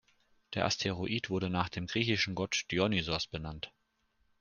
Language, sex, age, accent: German, male, 19-29, Deutschland Deutsch